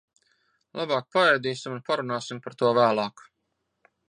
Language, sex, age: Latvian, male, 30-39